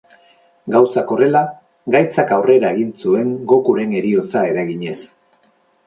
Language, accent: Basque, Mendebalekoa (Araba, Bizkaia, Gipuzkoako mendebaleko herri batzuk)